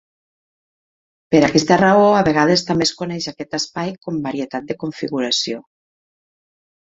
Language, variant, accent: Catalan, Nord-Occidental, Tortosí